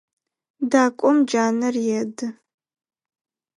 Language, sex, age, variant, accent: Adyghe, female, under 19, Адыгабзэ (Кирил, пстэумэ зэдыряе), Бжъэдыгъу (Bjeduğ)